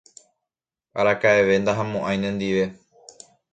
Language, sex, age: Guarani, male, 19-29